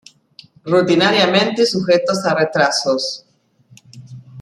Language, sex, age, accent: Spanish, female, 50-59, Rioplatense: Argentina, Uruguay, este de Bolivia, Paraguay